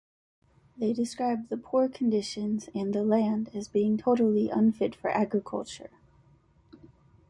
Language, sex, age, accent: English, female, 19-29, United States English